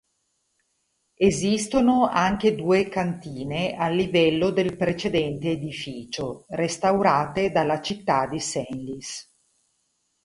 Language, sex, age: Italian, female, 40-49